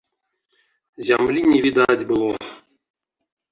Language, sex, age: Belarusian, male, 30-39